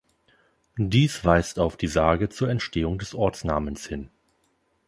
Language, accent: German, Deutschland Deutsch